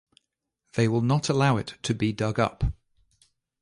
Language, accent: English, England English